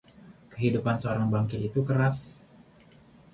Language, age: Indonesian, 19-29